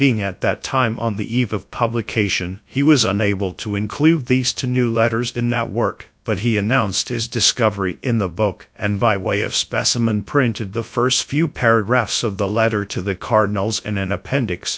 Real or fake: fake